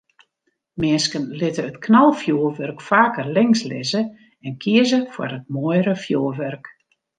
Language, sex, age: Western Frisian, female, 60-69